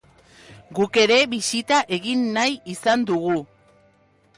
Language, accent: Basque, Mendebalekoa (Araba, Bizkaia, Gipuzkoako mendebaleko herri batzuk)